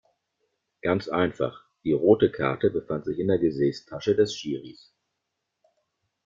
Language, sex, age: German, male, 40-49